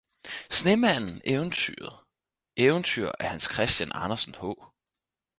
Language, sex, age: Danish, male, 19-29